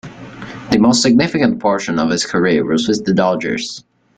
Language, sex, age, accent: English, male, under 19, Canadian English